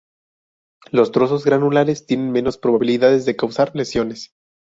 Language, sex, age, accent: Spanish, male, 19-29, México